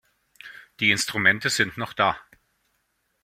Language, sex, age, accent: German, male, 40-49, Deutschland Deutsch